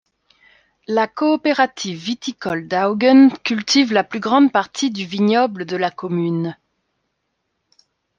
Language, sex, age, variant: French, female, 30-39, Français de métropole